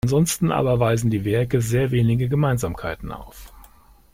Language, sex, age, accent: German, male, 60-69, Deutschland Deutsch